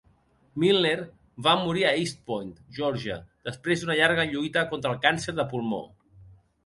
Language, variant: Catalan, Central